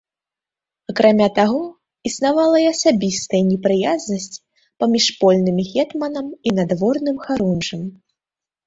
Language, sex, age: Belarusian, female, under 19